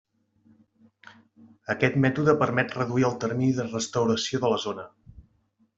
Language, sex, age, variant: Catalan, male, 30-39, Central